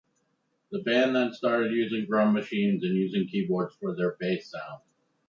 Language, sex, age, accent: English, male, 40-49, United States English